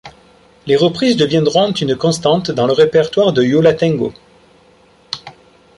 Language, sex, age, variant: French, male, 40-49, Français de métropole